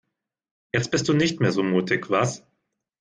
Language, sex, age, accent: German, male, 30-39, Deutschland Deutsch